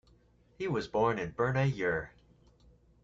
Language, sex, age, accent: English, male, 19-29, United States English